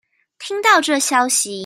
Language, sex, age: Chinese, female, 19-29